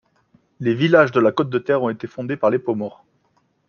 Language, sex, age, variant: French, male, 30-39, Français de métropole